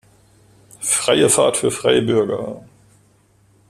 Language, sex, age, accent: German, male, 30-39, Deutschland Deutsch